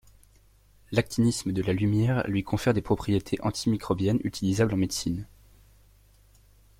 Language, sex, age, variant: French, male, 19-29, Français de métropole